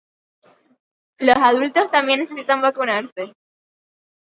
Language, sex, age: Spanish, female, 19-29